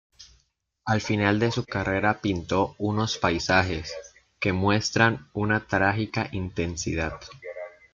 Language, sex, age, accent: Spanish, male, 19-29, Andino-Pacífico: Colombia, Perú, Ecuador, oeste de Bolivia y Venezuela andina